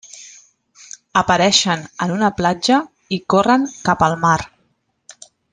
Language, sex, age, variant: Catalan, female, 40-49, Central